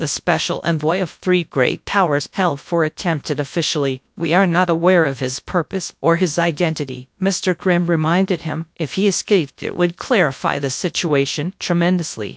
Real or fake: fake